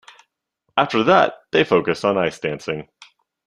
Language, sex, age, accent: English, male, 30-39, United States English